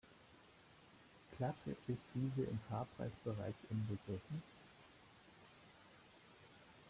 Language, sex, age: German, male, 50-59